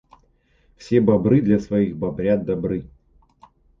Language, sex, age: Russian, male, 30-39